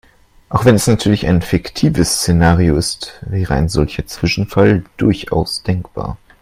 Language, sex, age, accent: German, male, 19-29, Deutschland Deutsch